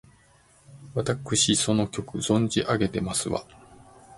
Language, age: Japanese, 50-59